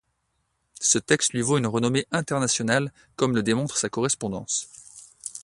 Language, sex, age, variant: French, male, 30-39, Français de métropole